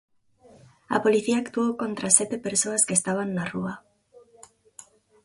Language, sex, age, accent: Galician, female, 19-29, Normativo (estándar)